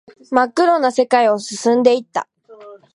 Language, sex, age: Japanese, female, 19-29